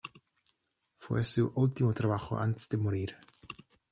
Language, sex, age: Spanish, male, 30-39